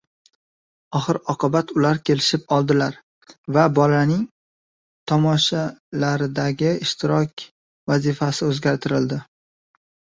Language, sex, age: Uzbek, male, 19-29